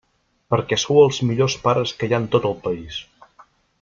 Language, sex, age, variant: Catalan, male, 40-49, Central